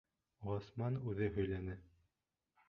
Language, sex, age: Bashkir, male, 19-29